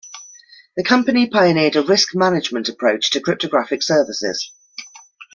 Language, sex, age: English, female, 30-39